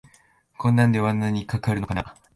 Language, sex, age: Japanese, male, 19-29